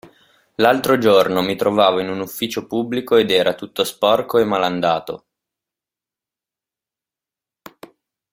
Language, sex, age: Italian, male, 19-29